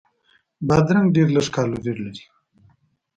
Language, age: Pashto, under 19